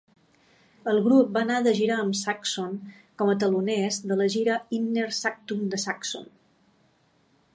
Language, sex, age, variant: Catalan, female, 40-49, Balear